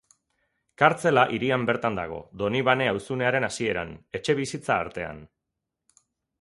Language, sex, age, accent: Basque, male, 40-49, Mendebalekoa (Araba, Bizkaia, Gipuzkoako mendebaleko herri batzuk)